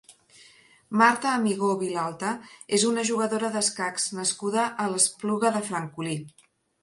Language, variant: Catalan, Central